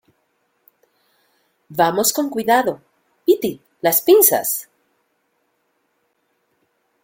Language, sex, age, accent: Spanish, female, 40-49, América central